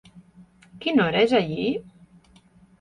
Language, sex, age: Catalan, female, 40-49